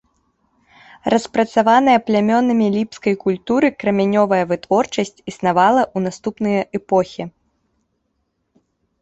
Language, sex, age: Belarusian, female, 19-29